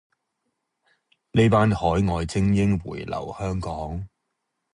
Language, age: Cantonese, 40-49